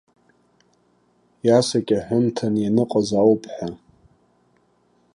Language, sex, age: Abkhazian, male, 30-39